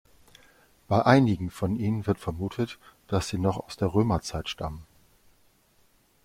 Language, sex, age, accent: German, male, 40-49, Deutschland Deutsch